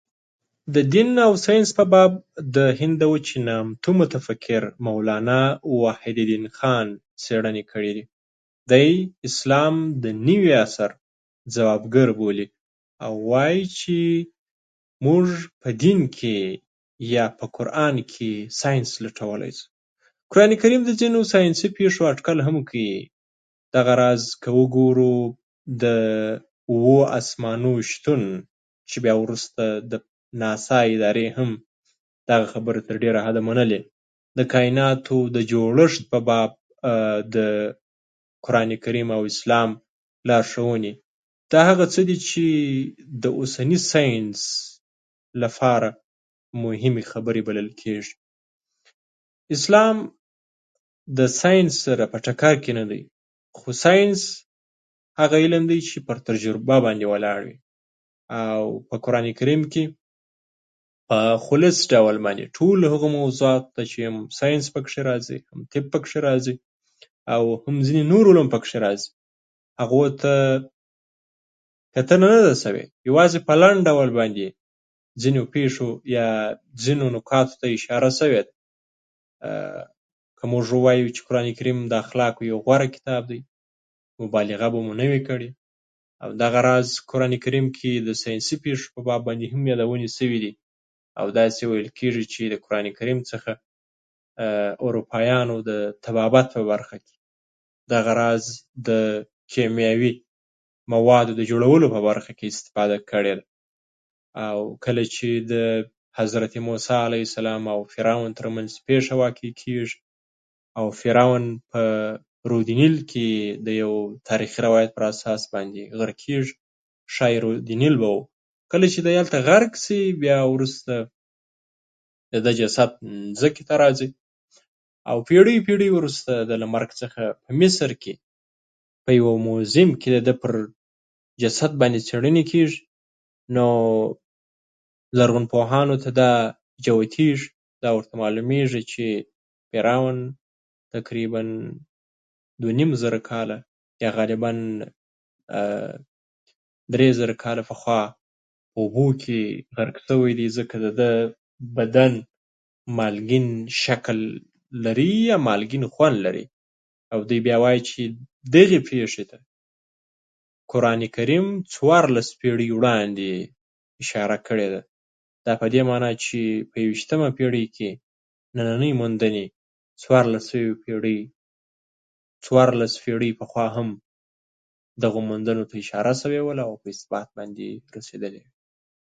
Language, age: Pashto, 19-29